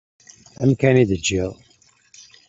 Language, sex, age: Kabyle, male, 50-59